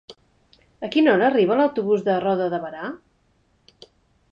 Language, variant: Catalan, Central